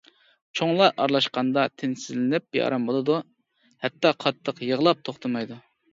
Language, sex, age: Uyghur, female, 40-49